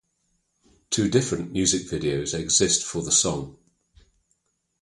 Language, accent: English, United States English